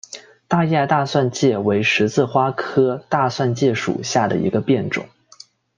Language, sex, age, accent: Chinese, male, 19-29, 出生地：广东省